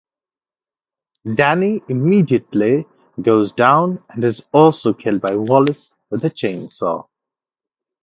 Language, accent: English, India and South Asia (India, Pakistan, Sri Lanka)